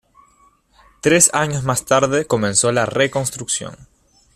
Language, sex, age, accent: Spanish, male, 19-29, Caribe: Cuba, Venezuela, Puerto Rico, República Dominicana, Panamá, Colombia caribeña, México caribeño, Costa del golfo de México